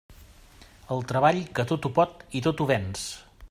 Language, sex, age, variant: Catalan, male, 50-59, Central